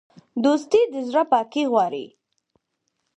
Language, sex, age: Pashto, female, under 19